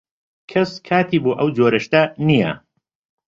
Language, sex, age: Central Kurdish, male, 50-59